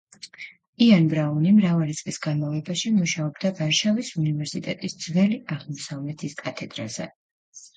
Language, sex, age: Georgian, female, 19-29